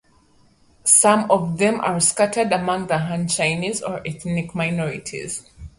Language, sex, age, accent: English, female, 30-39, Southern African (South Africa, Zimbabwe, Namibia)